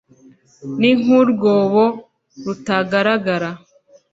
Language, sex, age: Kinyarwanda, female, 19-29